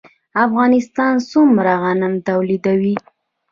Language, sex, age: Pashto, female, 19-29